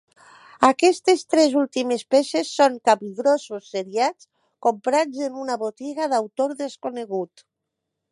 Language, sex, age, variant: Catalan, female, 60-69, Central